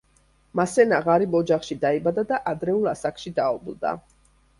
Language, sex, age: Georgian, female, 50-59